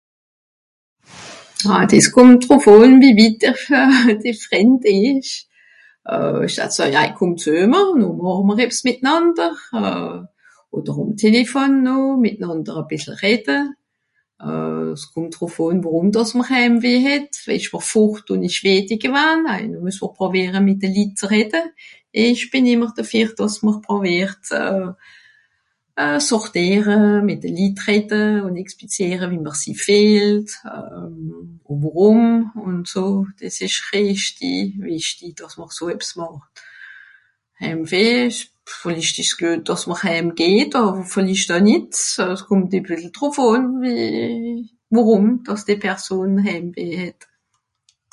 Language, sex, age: Swiss German, female, 60-69